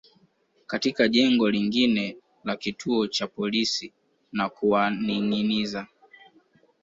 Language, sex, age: Swahili, male, 19-29